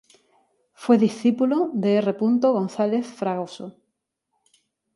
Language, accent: Spanish, España: Sur peninsular (Andalucia, Extremadura, Murcia)